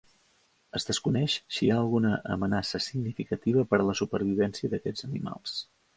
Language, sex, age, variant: Catalan, male, 50-59, Central